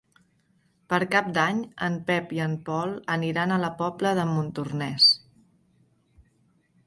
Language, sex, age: Catalan, female, 30-39